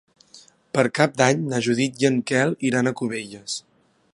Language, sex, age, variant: Catalan, male, 19-29, Central